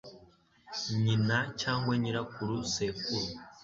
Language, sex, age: Kinyarwanda, male, 19-29